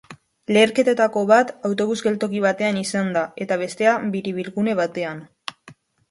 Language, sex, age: Basque, female, 19-29